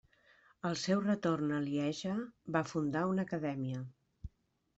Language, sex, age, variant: Catalan, female, 50-59, Central